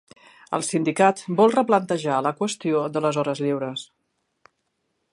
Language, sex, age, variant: Catalan, female, 50-59, Central